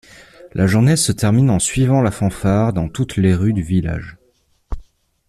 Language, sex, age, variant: French, male, 19-29, Français de métropole